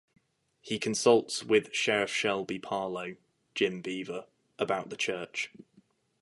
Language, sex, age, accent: English, male, 19-29, England English